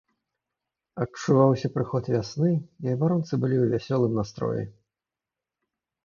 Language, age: Belarusian, 40-49